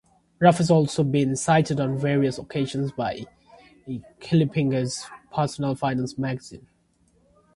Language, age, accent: English, 19-29, England English